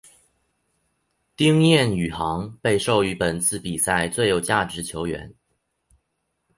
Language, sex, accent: Chinese, male, 出生地：上海市